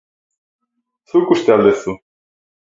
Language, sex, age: Basque, male, 19-29